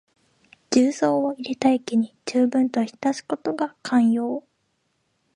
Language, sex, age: Japanese, female, 19-29